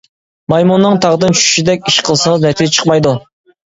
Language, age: Uyghur, 19-29